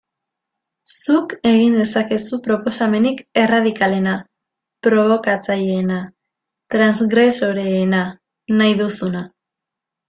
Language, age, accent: Basque, 19-29, Erdialdekoa edo Nafarra (Gipuzkoa, Nafarroa)